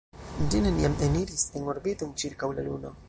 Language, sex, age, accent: Esperanto, male, under 19, Internacia